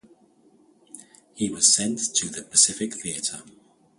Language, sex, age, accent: English, male, 30-39, England English